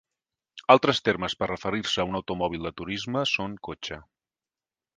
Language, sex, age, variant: Catalan, male, 50-59, Central